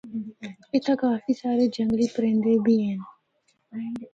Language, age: Northern Hindko, 19-29